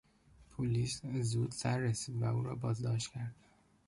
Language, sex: Persian, male